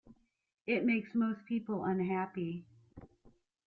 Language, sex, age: English, female, 50-59